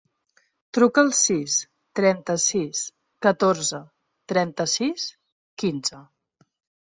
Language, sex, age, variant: Catalan, female, 30-39, Central